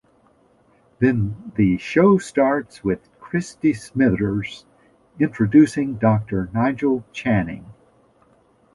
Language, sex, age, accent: English, male, 60-69, United States English